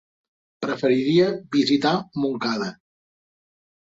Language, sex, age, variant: Catalan, male, 50-59, Central